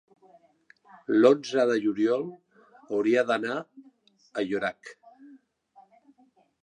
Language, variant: Catalan, Central